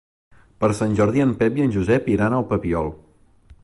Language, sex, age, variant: Catalan, male, 30-39, Central